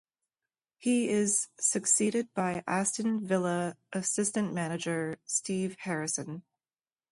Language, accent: English, United States English